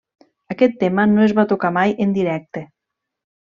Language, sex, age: Catalan, female, 40-49